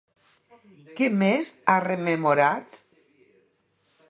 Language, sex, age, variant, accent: Catalan, female, 60-69, Nord-Occidental, nord-occidental